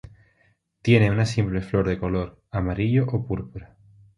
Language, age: Spanish, 19-29